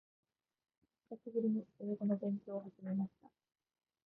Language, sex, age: Japanese, female, 19-29